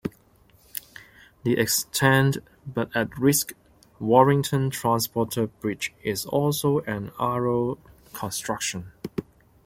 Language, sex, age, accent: English, male, 30-39, Hong Kong English